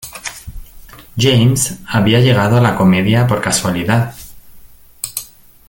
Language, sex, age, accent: Spanish, male, 30-39, España: Centro-Sur peninsular (Madrid, Toledo, Castilla-La Mancha)